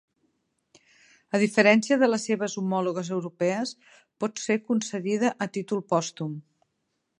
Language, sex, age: Catalan, female, 50-59